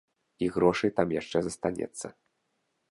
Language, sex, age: Belarusian, male, 30-39